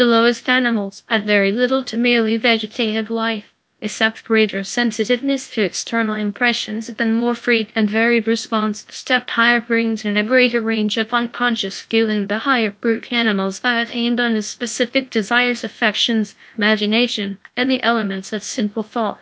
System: TTS, GlowTTS